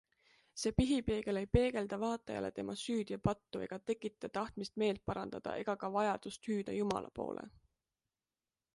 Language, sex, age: Estonian, female, 19-29